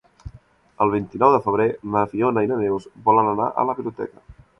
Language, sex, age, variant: Catalan, male, 19-29, Central